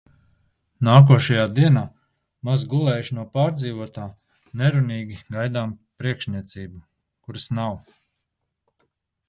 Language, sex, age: Latvian, male, 40-49